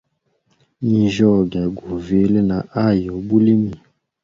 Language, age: Hemba, 19-29